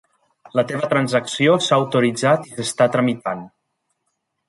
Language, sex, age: Catalan, male, 40-49